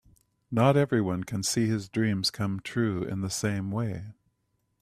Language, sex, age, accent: English, male, 60-69, Canadian English